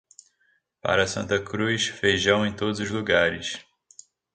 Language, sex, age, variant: Portuguese, male, 19-29, Portuguese (Brasil)